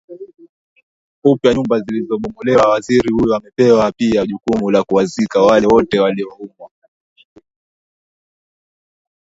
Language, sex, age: Swahili, male, 19-29